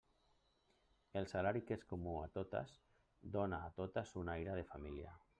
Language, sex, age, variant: Catalan, male, 50-59, Central